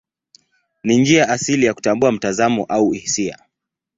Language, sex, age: Swahili, male, 19-29